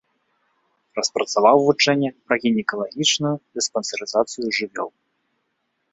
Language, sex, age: Belarusian, male, 19-29